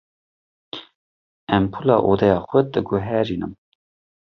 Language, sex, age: Kurdish, male, 40-49